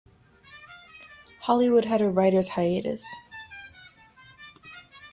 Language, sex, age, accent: English, female, 30-39, United States English